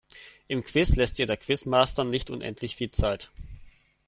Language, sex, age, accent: German, male, 19-29, Deutschland Deutsch